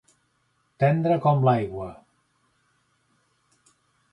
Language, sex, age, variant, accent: Catalan, male, 60-69, Central, central